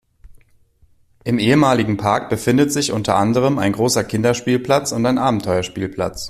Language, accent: German, Deutschland Deutsch